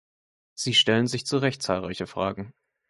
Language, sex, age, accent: German, male, 19-29, Deutschland Deutsch